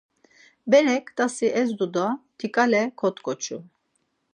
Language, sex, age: Laz, female, 50-59